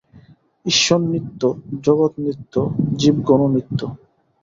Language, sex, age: Bengali, male, 19-29